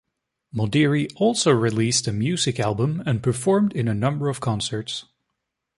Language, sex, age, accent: English, male, 19-29, United States English